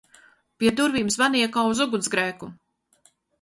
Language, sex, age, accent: Latvian, female, 50-59, Latgaliešu